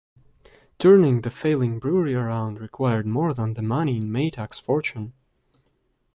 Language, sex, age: English, male, 19-29